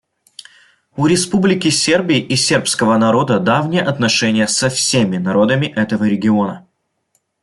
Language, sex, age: Russian, male, 19-29